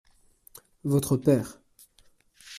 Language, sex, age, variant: French, male, 19-29, Français de métropole